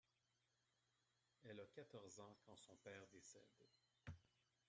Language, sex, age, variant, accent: French, male, 40-49, Français d'Amérique du Nord, Français du Canada